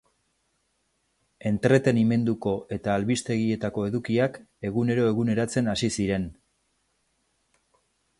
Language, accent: Basque, Erdialdekoa edo Nafarra (Gipuzkoa, Nafarroa)